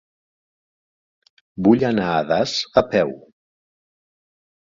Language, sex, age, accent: Catalan, male, 40-49, central; nord-occidental